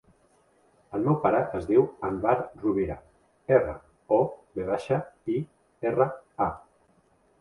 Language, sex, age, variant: Catalan, male, 40-49, Central